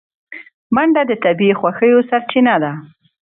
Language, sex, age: Pashto, female, 19-29